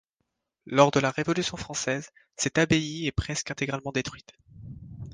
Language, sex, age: French, male, 19-29